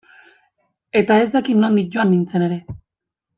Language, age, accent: Basque, 19-29, Mendebalekoa (Araba, Bizkaia, Gipuzkoako mendebaleko herri batzuk)